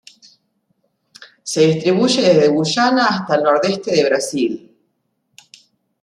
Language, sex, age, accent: Spanish, female, 50-59, Rioplatense: Argentina, Uruguay, este de Bolivia, Paraguay